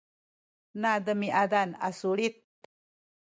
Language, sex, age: Sakizaya, female, 70-79